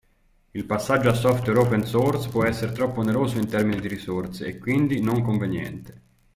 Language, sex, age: Italian, male, 30-39